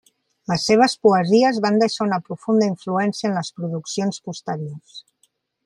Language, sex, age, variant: Catalan, female, 50-59, Central